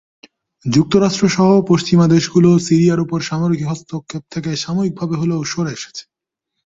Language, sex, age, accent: Bengali, male, 19-29, প্রমিত